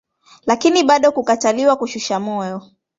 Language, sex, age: Swahili, female, 19-29